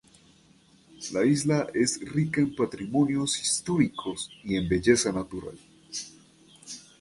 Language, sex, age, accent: Spanish, male, 19-29, Andino-Pacífico: Colombia, Perú, Ecuador, oeste de Bolivia y Venezuela andina